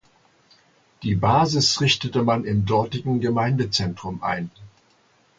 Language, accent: German, Deutschland Deutsch